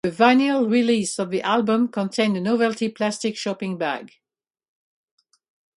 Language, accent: English, United States English